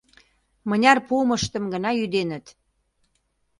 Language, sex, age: Mari, female, 40-49